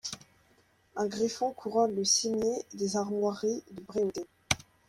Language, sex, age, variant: French, female, under 19, Français de métropole